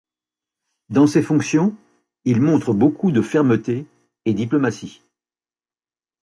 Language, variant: French, Français de métropole